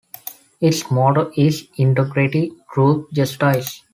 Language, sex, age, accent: English, male, 19-29, India and South Asia (India, Pakistan, Sri Lanka)